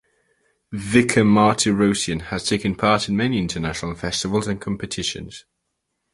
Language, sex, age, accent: English, male, under 19, England English